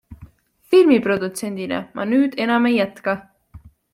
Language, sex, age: Estonian, female, 19-29